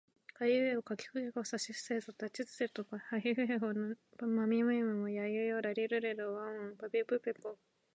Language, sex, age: Japanese, female, under 19